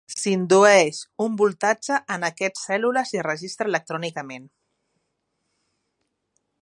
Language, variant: Catalan, Central